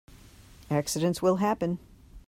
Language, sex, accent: English, female, United States English